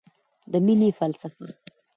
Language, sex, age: Pashto, female, 30-39